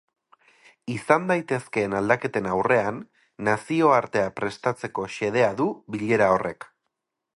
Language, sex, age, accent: Basque, male, 30-39, Erdialdekoa edo Nafarra (Gipuzkoa, Nafarroa)